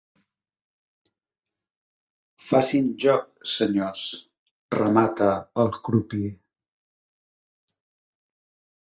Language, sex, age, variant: Catalan, male, 50-59, Central